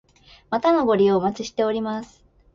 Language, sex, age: Japanese, female, 19-29